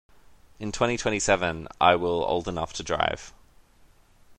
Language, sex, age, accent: English, male, 30-39, Australian English